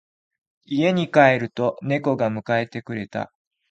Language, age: Japanese, 19-29